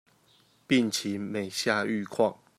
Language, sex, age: Chinese, male, 30-39